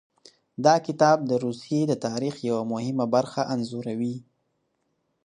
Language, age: Pashto, 19-29